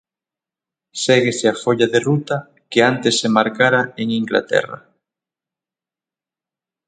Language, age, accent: Galician, 30-39, Oriental (común en zona oriental); Normativo (estándar)